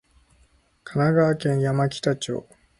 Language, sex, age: Japanese, male, 19-29